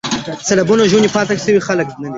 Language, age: Pashto, 19-29